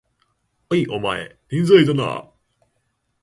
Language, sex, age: Japanese, male, 19-29